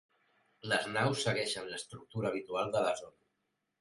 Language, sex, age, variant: Catalan, male, 40-49, Central